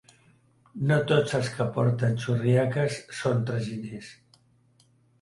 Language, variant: Catalan, Central